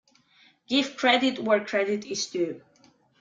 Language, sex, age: English, female, 19-29